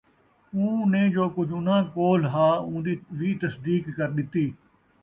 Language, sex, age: Saraiki, male, 50-59